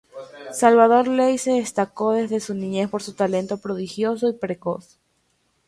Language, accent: Spanish, Andino-Pacífico: Colombia, Perú, Ecuador, oeste de Bolivia y Venezuela andina